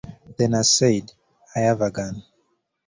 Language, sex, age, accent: English, male, 19-29, United States English